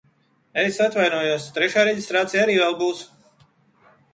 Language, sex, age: Latvian, male, 30-39